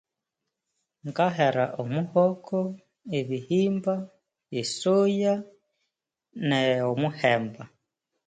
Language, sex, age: Konzo, female, 30-39